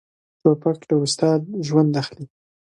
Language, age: Pashto, 30-39